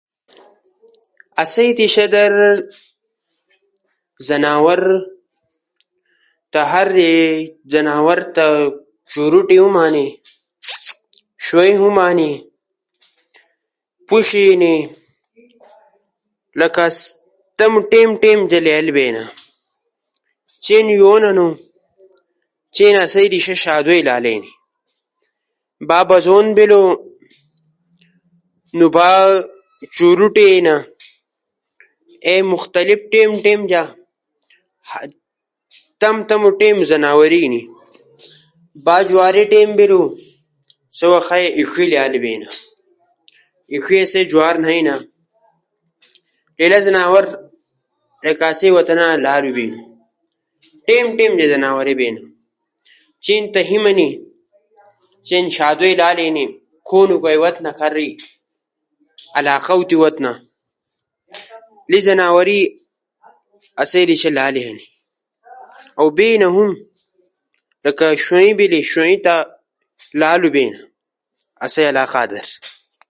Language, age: Ushojo, under 19